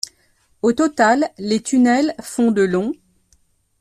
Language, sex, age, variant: French, female, 50-59, Français de métropole